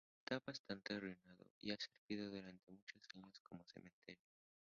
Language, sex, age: Spanish, male, 19-29